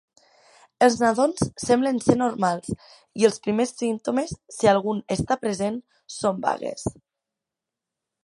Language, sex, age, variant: Catalan, female, 19-29, Central